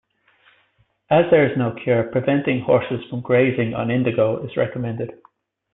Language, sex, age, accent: English, male, 19-29, Irish English